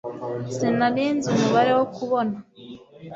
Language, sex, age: Kinyarwanda, female, 19-29